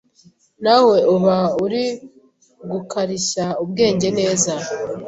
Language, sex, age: Kinyarwanda, female, 19-29